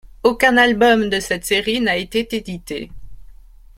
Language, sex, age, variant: French, male, under 19, Français de métropole